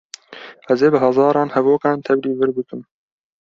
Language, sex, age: Kurdish, male, 19-29